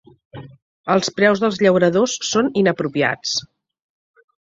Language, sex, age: Catalan, female, 50-59